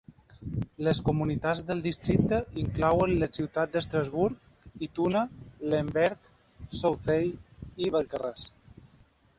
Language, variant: Catalan, Balear